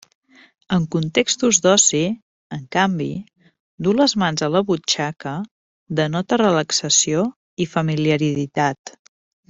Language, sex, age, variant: Catalan, female, 40-49, Central